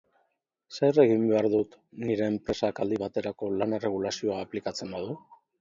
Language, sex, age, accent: Basque, male, 40-49, Mendebalekoa (Araba, Bizkaia, Gipuzkoako mendebaleko herri batzuk)